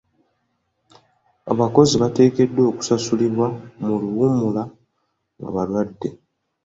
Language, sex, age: Ganda, male, 19-29